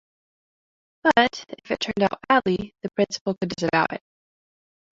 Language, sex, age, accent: English, female, 19-29, United States English